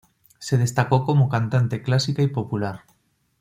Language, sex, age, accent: Spanish, male, 40-49, España: Norte peninsular (Asturias, Castilla y León, Cantabria, País Vasco, Navarra, Aragón, La Rioja, Guadalajara, Cuenca)